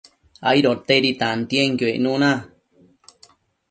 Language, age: Matsés, 30-39